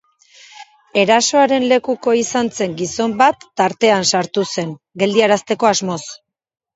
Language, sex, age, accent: Basque, female, 40-49, Erdialdekoa edo Nafarra (Gipuzkoa, Nafarroa)